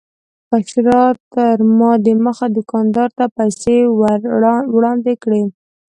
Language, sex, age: Pashto, female, under 19